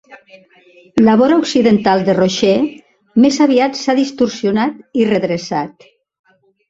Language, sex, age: Catalan, female, 60-69